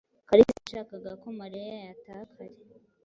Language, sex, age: Kinyarwanda, female, 19-29